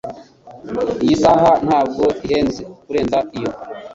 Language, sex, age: Kinyarwanda, male, 40-49